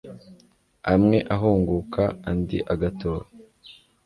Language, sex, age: Kinyarwanda, male, 19-29